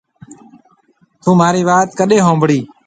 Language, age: Marwari (Pakistan), 40-49